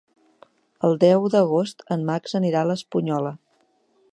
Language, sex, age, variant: Catalan, female, 30-39, Central